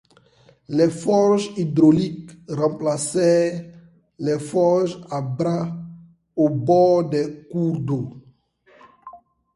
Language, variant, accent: French, Français d'Afrique subsaharienne et des îles africaines, Français de Côte d’Ivoire